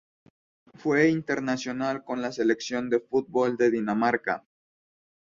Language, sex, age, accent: Spanish, male, 19-29, México